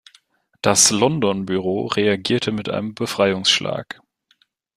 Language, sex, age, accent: German, male, 19-29, Deutschland Deutsch